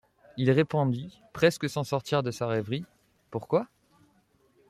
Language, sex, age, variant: French, male, 30-39, Français de métropole